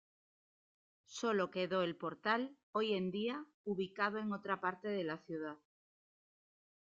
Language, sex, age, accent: Spanish, female, 30-39, España: Norte peninsular (Asturias, Castilla y León, Cantabria, País Vasco, Navarra, Aragón, La Rioja, Guadalajara, Cuenca)